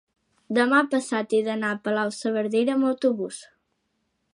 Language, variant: Catalan, Nord-Occidental